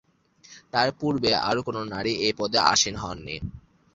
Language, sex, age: Bengali, male, 19-29